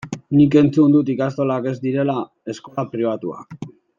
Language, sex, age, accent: Basque, male, 19-29, Mendebalekoa (Araba, Bizkaia, Gipuzkoako mendebaleko herri batzuk)